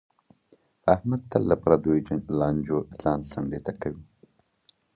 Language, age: Pashto, 19-29